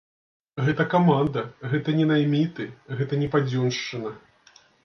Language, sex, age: Belarusian, male, 30-39